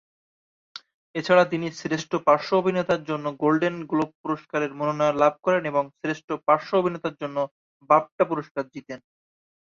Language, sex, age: Bengali, male, 19-29